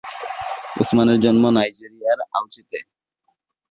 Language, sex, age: Bengali, male, 19-29